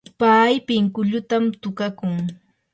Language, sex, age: Yanahuanca Pasco Quechua, female, 30-39